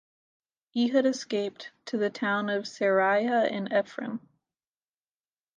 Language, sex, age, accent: English, female, 19-29, United States English